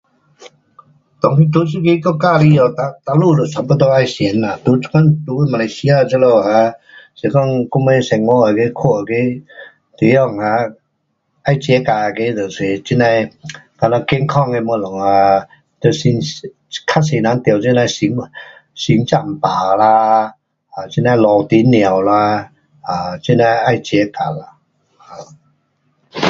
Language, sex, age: Pu-Xian Chinese, male, 60-69